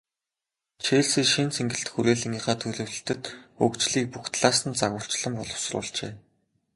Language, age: Mongolian, 19-29